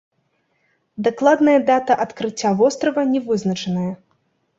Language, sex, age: Belarusian, female, 19-29